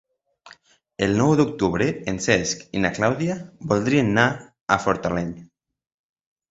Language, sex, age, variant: Catalan, male, 19-29, Nord-Occidental